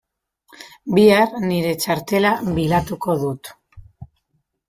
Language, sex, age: Basque, female, 30-39